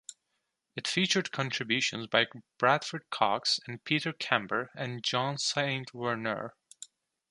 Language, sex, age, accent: English, male, 19-29, United States English